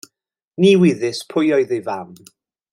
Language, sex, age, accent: Welsh, male, 40-49, Y Deyrnas Unedig Cymraeg